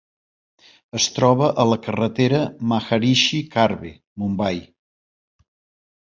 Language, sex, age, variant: Catalan, male, 50-59, Central